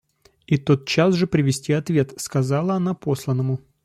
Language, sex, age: Russian, male, 30-39